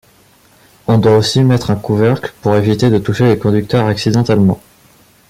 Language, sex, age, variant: French, male, 19-29, Français de métropole